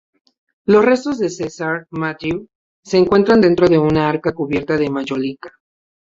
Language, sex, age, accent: Spanish, male, 19-29, México